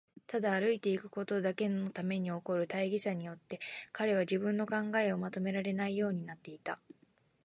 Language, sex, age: Japanese, female, 19-29